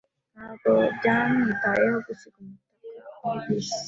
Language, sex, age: Kinyarwanda, female, 19-29